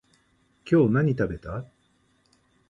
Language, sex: Japanese, male